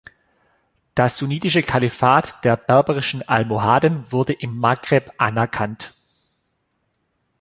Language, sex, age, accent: German, male, 40-49, Deutschland Deutsch